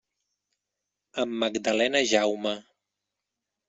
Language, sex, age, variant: Catalan, male, 30-39, Central